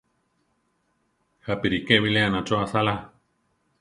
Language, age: Central Tarahumara, 30-39